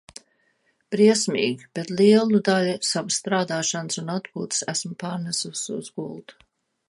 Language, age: Latvian, 60-69